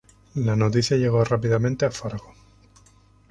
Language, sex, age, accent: Spanish, male, 19-29, España: Islas Canarias